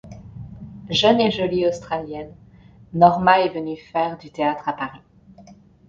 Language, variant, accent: French, Français de métropole, Parisien